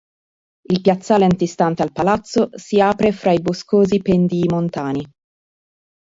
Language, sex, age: Italian, female, 30-39